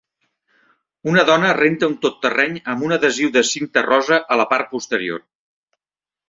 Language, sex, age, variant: Catalan, male, 50-59, Central